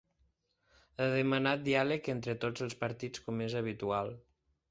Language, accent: Catalan, Tortosí